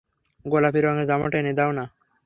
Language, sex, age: Bengali, male, under 19